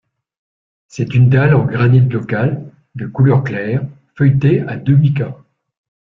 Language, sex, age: French, male, 60-69